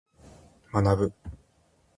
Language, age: Japanese, 19-29